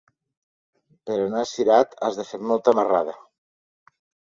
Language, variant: Catalan, Septentrional